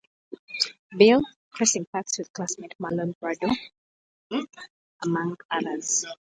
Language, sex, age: English, female, 19-29